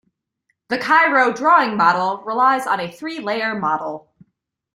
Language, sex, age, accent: English, female, 19-29, United States English